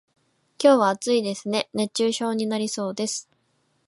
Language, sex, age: Japanese, female, 19-29